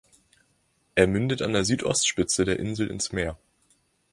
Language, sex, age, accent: German, male, 19-29, Deutschland Deutsch